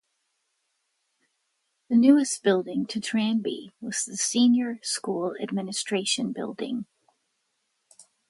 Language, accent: English, United States English